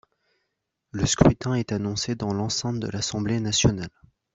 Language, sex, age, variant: French, male, under 19, Français de métropole